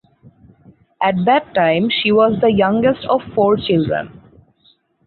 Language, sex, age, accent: English, female, 19-29, India and South Asia (India, Pakistan, Sri Lanka)